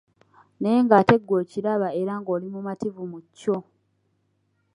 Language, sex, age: Ganda, female, 19-29